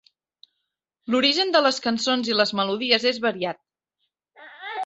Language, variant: Catalan, Central